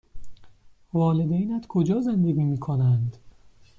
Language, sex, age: Persian, male, 19-29